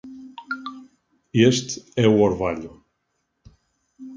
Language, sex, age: Portuguese, male, 40-49